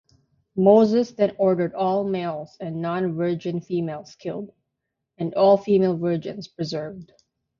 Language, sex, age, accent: English, female, 30-39, Canadian English; Filipino